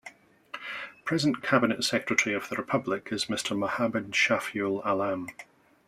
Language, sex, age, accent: English, male, 40-49, Scottish English